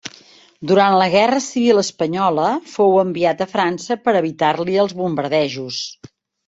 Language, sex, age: Catalan, female, 60-69